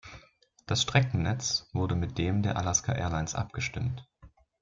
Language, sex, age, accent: German, male, 19-29, Deutschland Deutsch